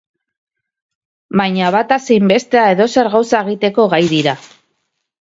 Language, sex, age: Basque, female, 30-39